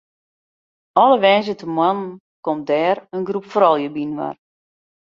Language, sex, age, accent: Western Frisian, female, 40-49, Wâldfrysk